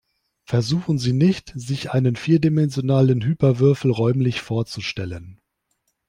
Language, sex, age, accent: German, male, 30-39, Deutschland Deutsch